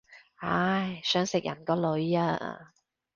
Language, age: Cantonese, 30-39